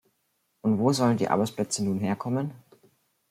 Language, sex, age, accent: German, male, under 19, Deutschland Deutsch